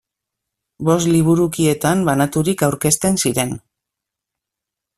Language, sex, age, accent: Basque, female, 40-49, Mendebalekoa (Araba, Bizkaia, Gipuzkoako mendebaleko herri batzuk)